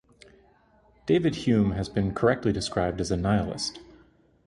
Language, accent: English, United States English